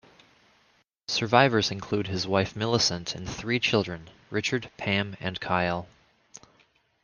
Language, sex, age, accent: English, male, 30-39, United States English